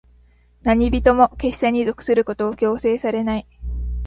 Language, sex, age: Japanese, female, 19-29